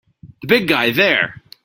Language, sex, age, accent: English, male, 30-39, United States English